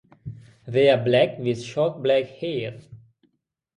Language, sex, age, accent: English, male, 19-29, United States English; England English